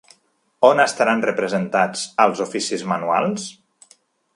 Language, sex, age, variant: Catalan, male, 30-39, Nord-Occidental